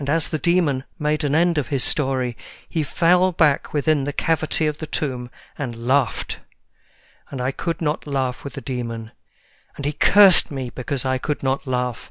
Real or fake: real